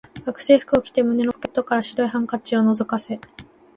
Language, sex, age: Japanese, female, 19-29